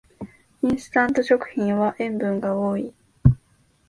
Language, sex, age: Japanese, female, 19-29